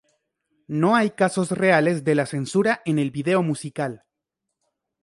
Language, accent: Spanish, México